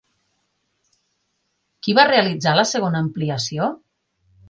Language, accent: Catalan, Lleidatà